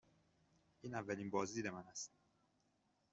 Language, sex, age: Persian, male, 19-29